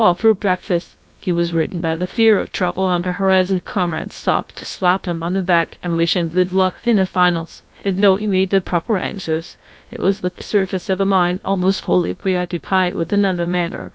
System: TTS, GlowTTS